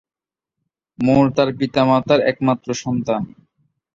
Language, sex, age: Bengali, male, 19-29